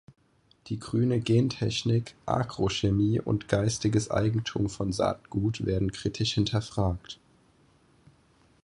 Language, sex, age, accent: German, male, 19-29, Deutschland Deutsch